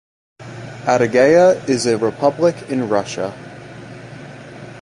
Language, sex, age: English, male, 19-29